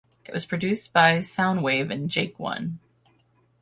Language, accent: English, United States English; Midwestern